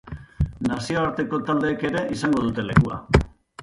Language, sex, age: Basque, male, 50-59